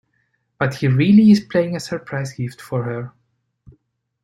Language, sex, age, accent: English, male, 40-49, United States English